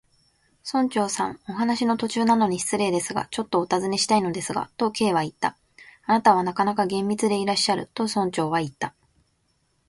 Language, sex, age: Japanese, female, 19-29